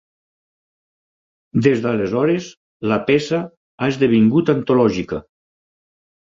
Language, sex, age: Catalan, male, 50-59